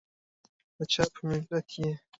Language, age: Pashto, 19-29